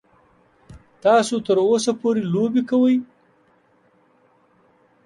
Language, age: Pashto, 50-59